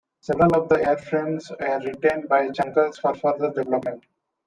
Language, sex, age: English, male, 19-29